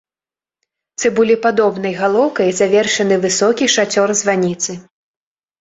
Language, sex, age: Belarusian, female, 19-29